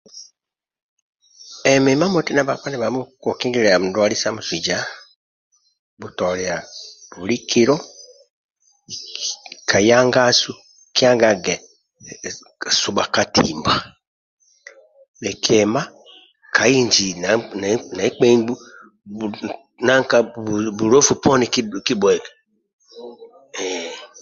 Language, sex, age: Amba (Uganda), male, 70-79